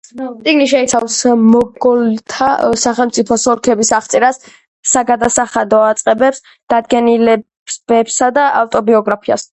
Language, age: Georgian, 30-39